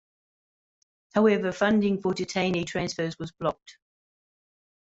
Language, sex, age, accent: English, female, 50-59, Australian English